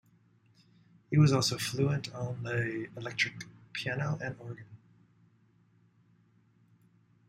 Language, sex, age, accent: English, male, 50-59, United States English